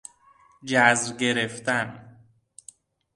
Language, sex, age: Persian, male, 19-29